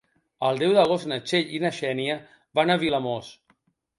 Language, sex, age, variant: Catalan, male, 50-59, Balear